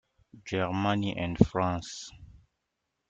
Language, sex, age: English, male, 30-39